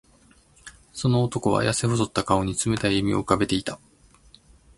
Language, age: Japanese, 50-59